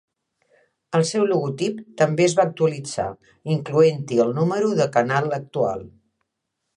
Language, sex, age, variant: Catalan, female, 60-69, Central